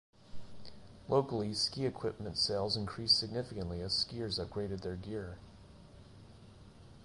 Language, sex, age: English, male, 40-49